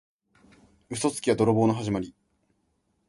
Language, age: Japanese, 19-29